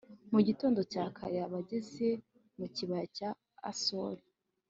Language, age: Kinyarwanda, 19-29